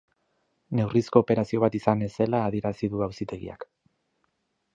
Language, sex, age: Basque, male, 30-39